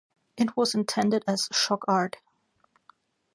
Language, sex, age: English, female, 30-39